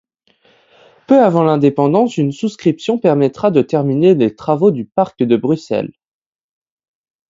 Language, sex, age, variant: French, male, under 19, Français de métropole